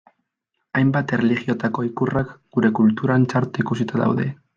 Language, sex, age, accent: Basque, male, 19-29, Mendebalekoa (Araba, Bizkaia, Gipuzkoako mendebaleko herri batzuk)